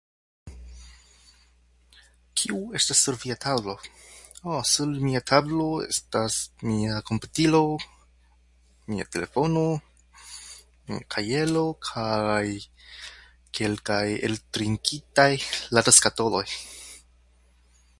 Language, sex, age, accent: Esperanto, male, 19-29, Internacia